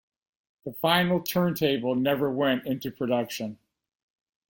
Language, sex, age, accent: English, male, 60-69, United States English